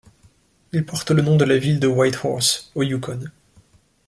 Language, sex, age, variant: French, male, 19-29, Français de métropole